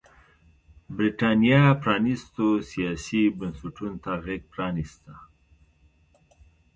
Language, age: Pashto, 60-69